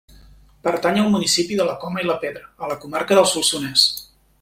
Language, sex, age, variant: Catalan, male, 30-39, Central